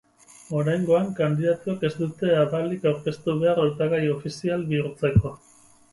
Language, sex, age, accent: Basque, male, 30-39, Mendebalekoa (Araba, Bizkaia, Gipuzkoako mendebaleko herri batzuk)